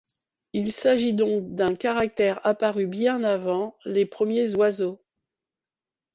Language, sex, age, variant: French, female, 50-59, Français de métropole